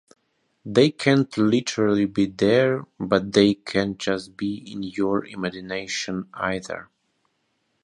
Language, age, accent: English, 19-29, Russian